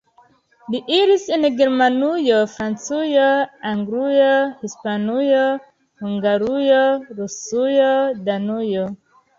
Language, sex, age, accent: Esperanto, female, 30-39, Internacia